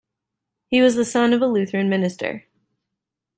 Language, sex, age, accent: English, female, 30-39, United States English